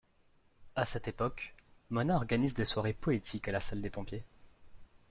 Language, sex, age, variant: French, male, 19-29, Français de métropole